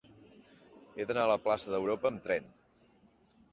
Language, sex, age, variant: Catalan, male, 30-39, Central